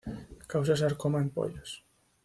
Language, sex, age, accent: Spanish, male, 19-29, España: Norte peninsular (Asturias, Castilla y León, Cantabria, País Vasco, Navarra, Aragón, La Rioja, Guadalajara, Cuenca)